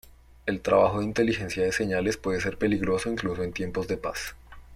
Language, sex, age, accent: Spanish, male, 19-29, Andino-Pacífico: Colombia, Perú, Ecuador, oeste de Bolivia y Venezuela andina